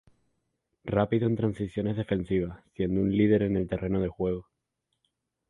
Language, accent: Spanish, España: Islas Canarias